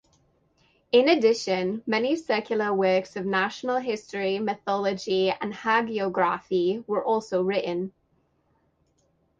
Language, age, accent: English, 30-39, United States English; England English